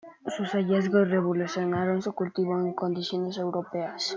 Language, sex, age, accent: Spanish, male, under 19, España: Norte peninsular (Asturias, Castilla y León, Cantabria, País Vasco, Navarra, Aragón, La Rioja, Guadalajara, Cuenca)